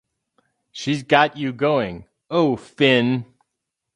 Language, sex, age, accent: English, male, 50-59, United States English